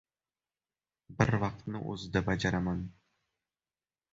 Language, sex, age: Uzbek, male, 19-29